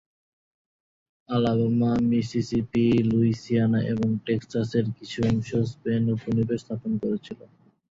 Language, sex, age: Bengali, male, 19-29